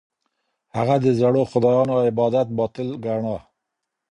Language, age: Pashto, 50-59